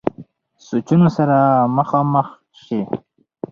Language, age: Pashto, 19-29